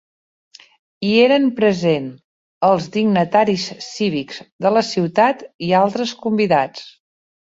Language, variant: Catalan, Central